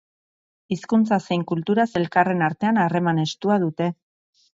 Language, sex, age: Basque, female, 40-49